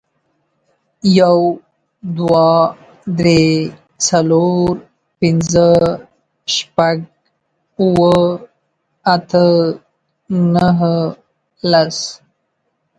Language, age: Pashto, 19-29